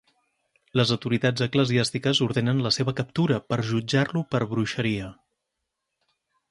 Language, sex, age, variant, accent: Catalan, male, 40-49, Central, central